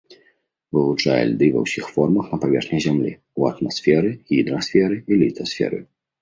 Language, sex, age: Belarusian, male, 19-29